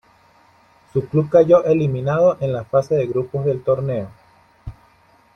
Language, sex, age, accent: Spanish, male, 19-29, Caribe: Cuba, Venezuela, Puerto Rico, República Dominicana, Panamá, Colombia caribeña, México caribeño, Costa del golfo de México